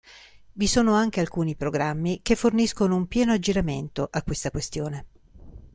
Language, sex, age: Italian, female, 50-59